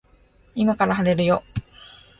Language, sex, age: Japanese, female, 19-29